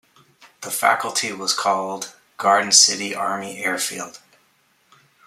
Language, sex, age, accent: English, male, 40-49, United States English